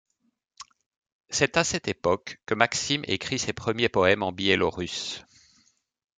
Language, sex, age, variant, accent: French, male, 40-49, Français d'Europe, Français de Belgique